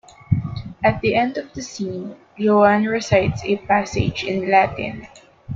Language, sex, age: English, female, under 19